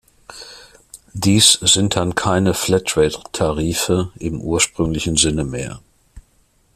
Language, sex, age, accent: German, male, 50-59, Deutschland Deutsch